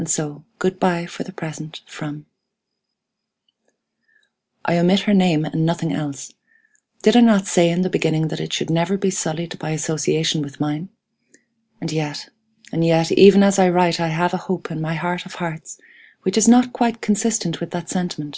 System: none